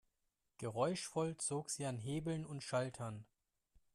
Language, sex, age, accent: German, male, 30-39, Deutschland Deutsch